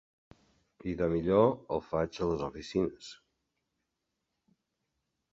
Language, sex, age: Catalan, male, 60-69